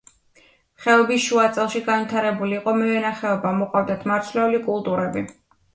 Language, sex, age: Georgian, female, 19-29